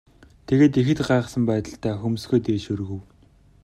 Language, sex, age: Mongolian, male, 19-29